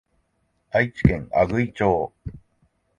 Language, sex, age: Japanese, male, 50-59